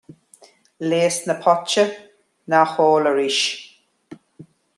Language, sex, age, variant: Irish, male, 50-59, Gaeilge Uladh